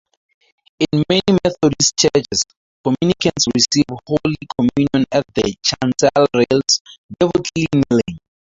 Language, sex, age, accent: English, male, 19-29, Southern African (South Africa, Zimbabwe, Namibia)